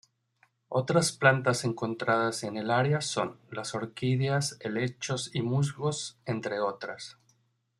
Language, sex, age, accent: Spanish, male, 30-39, México